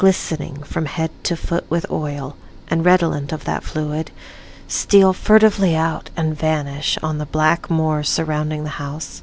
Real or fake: real